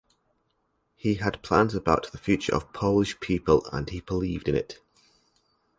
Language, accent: English, England English